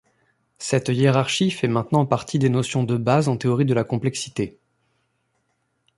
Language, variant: French, Français de métropole